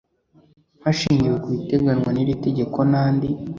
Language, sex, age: Kinyarwanda, female, under 19